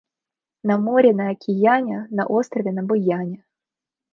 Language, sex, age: Russian, female, 19-29